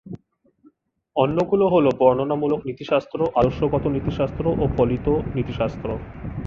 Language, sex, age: Bengali, male, 30-39